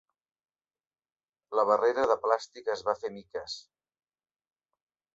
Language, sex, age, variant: Catalan, male, 40-49, Central